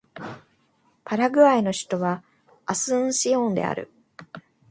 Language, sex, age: Japanese, female, 19-29